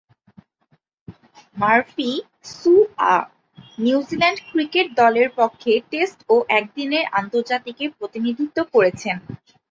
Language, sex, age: Bengali, female, 19-29